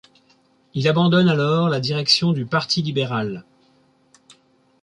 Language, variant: French, Français de métropole